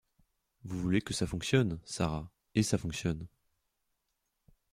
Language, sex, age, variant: French, male, 19-29, Français de métropole